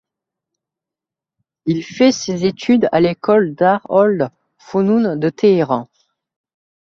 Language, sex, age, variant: French, male, under 19, Français de métropole